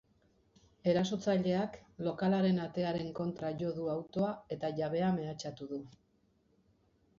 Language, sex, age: Basque, female, 50-59